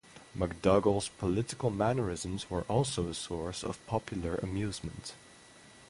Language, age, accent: English, 19-29, United States English; England English